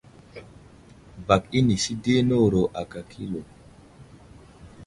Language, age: Wuzlam, 19-29